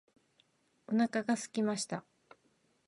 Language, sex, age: Japanese, female, 50-59